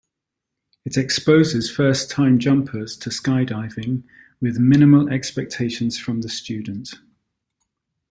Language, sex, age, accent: English, male, 40-49, England English